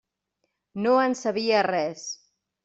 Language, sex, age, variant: Catalan, female, 40-49, Central